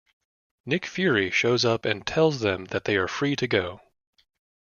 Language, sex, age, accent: English, male, 30-39, United States English